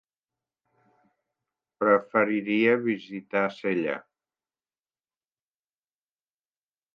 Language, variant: Catalan, Central